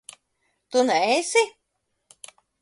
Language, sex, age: Latvian, female, 50-59